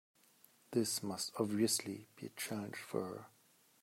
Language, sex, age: English, male, 19-29